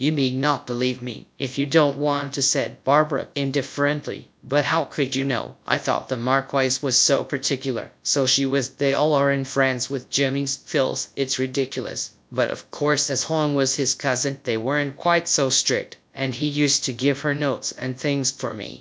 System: TTS, GradTTS